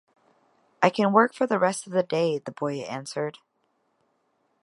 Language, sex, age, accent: English, female, 30-39, United States English